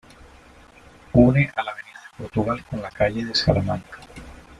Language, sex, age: Spanish, male, 30-39